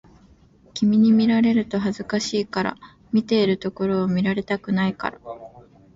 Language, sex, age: Japanese, female, 19-29